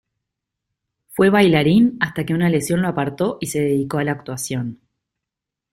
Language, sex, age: Spanish, female, 30-39